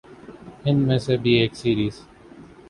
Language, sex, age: Urdu, male, 19-29